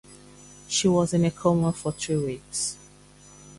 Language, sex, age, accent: English, female, 30-39, England English